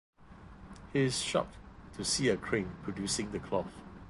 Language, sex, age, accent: English, male, 50-59, Singaporean English